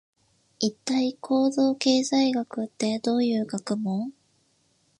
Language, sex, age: Japanese, female, 19-29